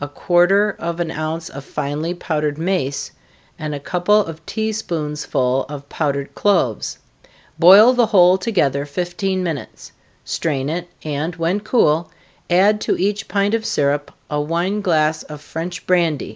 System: none